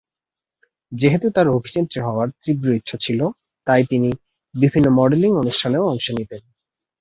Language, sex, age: Bengali, male, 19-29